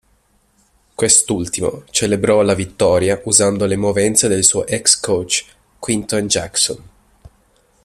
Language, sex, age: Italian, male, 19-29